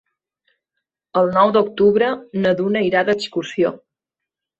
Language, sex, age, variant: Catalan, female, 30-39, Balear